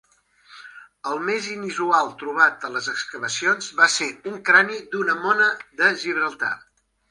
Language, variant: Catalan, Central